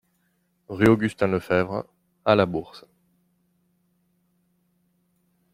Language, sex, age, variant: French, male, 30-39, Français de métropole